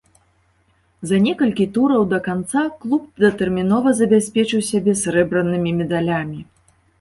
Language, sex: Belarusian, female